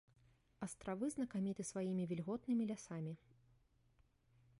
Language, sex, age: Belarusian, female, 19-29